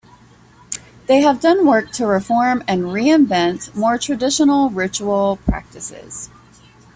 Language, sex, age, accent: English, female, 40-49, United States English